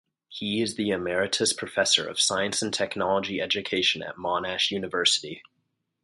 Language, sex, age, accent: English, male, 19-29, United States English